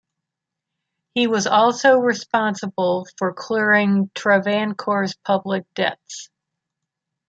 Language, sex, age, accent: English, female, 60-69, United States English